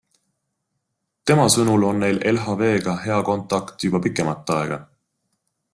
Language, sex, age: Estonian, male, 30-39